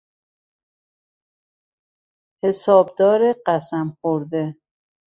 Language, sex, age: Persian, female, 40-49